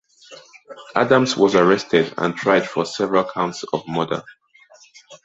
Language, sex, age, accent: English, male, 30-39, England English